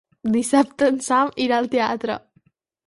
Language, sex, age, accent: Catalan, female, under 19, Girona